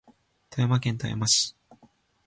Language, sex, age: Japanese, male, 19-29